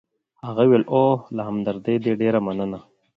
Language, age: Pashto, 30-39